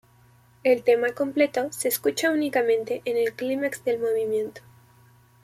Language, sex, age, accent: Spanish, female, 19-29, México